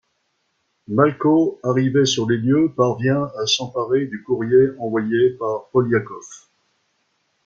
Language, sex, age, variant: French, male, 60-69, Français de métropole